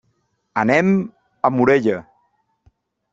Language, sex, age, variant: Catalan, male, 40-49, Central